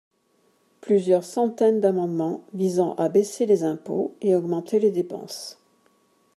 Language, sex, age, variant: French, female, 40-49, Français de métropole